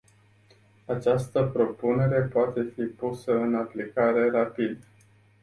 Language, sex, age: Romanian, male, 40-49